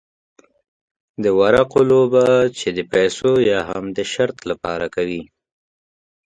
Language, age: Pashto, 19-29